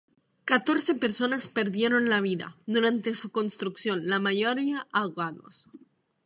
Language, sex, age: Spanish, female, 19-29